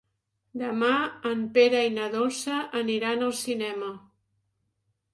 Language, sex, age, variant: Catalan, female, 60-69, Central